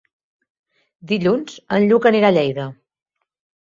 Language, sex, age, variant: Catalan, female, 30-39, Central